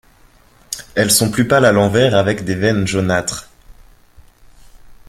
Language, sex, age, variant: French, male, 19-29, Français de métropole